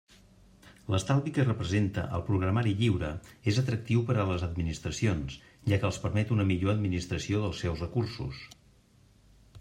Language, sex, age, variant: Catalan, male, 50-59, Central